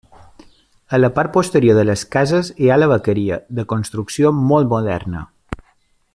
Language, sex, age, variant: Catalan, male, 40-49, Balear